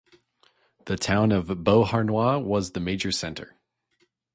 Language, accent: English, United States English